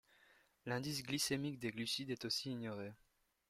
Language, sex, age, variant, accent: French, male, under 19, Français d'Europe, Français de Belgique